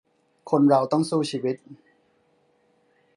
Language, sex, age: Thai, male, 30-39